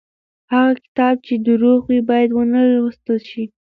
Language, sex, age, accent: Pashto, female, under 19, کندهاری لهجه